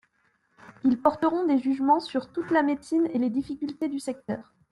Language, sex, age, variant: French, female, 19-29, Français de métropole